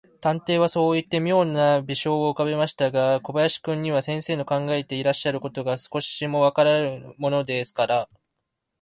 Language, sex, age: Japanese, male, 19-29